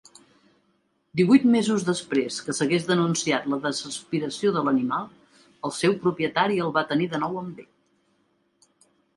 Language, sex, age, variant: Catalan, female, 60-69, Central